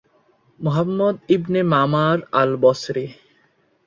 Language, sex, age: Bengali, male, 19-29